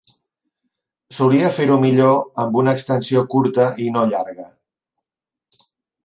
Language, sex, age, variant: Catalan, male, 50-59, Central